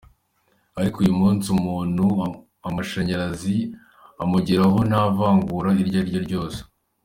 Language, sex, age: Kinyarwanda, male, under 19